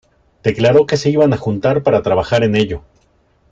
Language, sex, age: Spanish, male, 30-39